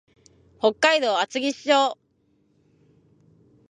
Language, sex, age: Japanese, female, 19-29